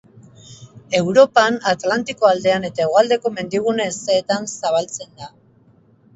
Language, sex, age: Basque, female, 50-59